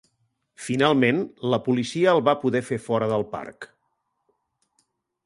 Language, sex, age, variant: Catalan, male, 50-59, Central